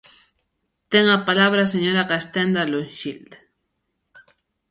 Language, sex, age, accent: Galician, female, 30-39, Oriental (común en zona oriental)